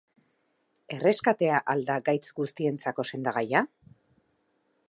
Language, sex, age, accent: Basque, female, 40-49, Erdialdekoa edo Nafarra (Gipuzkoa, Nafarroa)